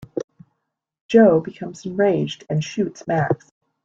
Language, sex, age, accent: English, female, 50-59, United States English